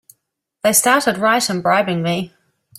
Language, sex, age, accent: English, female, 30-39, New Zealand English